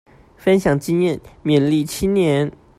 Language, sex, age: Chinese, male, 19-29